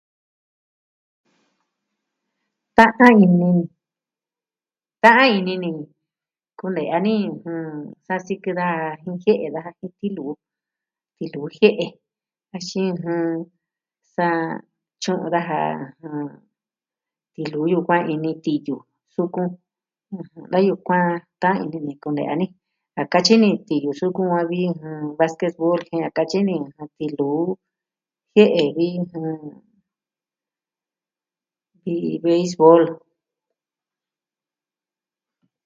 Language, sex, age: Southwestern Tlaxiaco Mixtec, female, 60-69